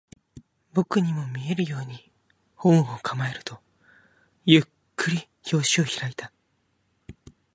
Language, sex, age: Japanese, male, 19-29